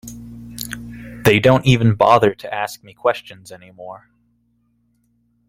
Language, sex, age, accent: English, male, 19-29, United States English